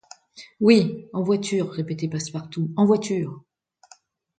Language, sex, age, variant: French, female, 60-69, Français de métropole